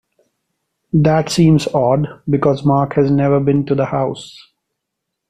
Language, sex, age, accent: English, male, 19-29, India and South Asia (India, Pakistan, Sri Lanka)